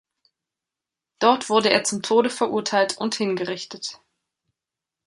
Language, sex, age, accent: German, female, 19-29, Deutschland Deutsch